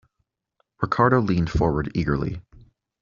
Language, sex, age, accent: English, male, 19-29, United States English